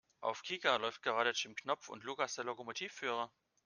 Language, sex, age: German, male, 30-39